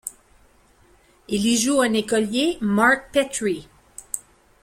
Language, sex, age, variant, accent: French, female, 40-49, Français d'Amérique du Nord, Français du Canada